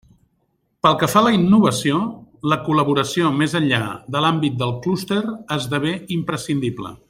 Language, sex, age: Catalan, male, 50-59